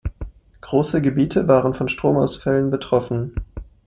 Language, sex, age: German, male, 19-29